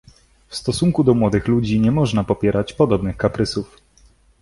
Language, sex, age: Polish, male, 19-29